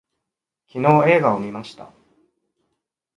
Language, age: Japanese, 19-29